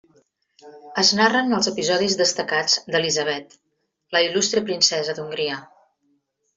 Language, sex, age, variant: Catalan, female, 40-49, Central